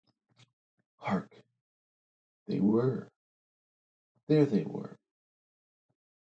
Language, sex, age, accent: English, male, 60-69, United States English